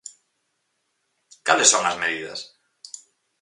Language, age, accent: Galician, 19-29, Normativo (estándar)